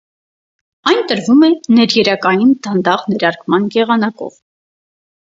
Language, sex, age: Armenian, female, 30-39